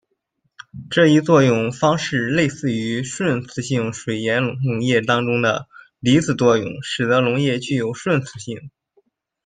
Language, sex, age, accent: Chinese, male, 19-29, 出生地：山东省